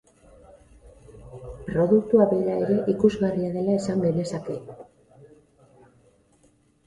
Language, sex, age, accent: Basque, female, 50-59, Erdialdekoa edo Nafarra (Gipuzkoa, Nafarroa)